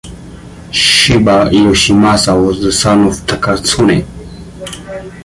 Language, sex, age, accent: English, male, 19-29, Southern African (South Africa, Zimbabwe, Namibia)